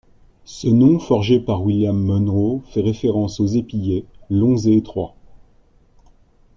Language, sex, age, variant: French, male, 40-49, Français de métropole